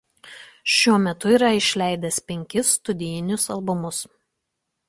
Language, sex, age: Lithuanian, female, 30-39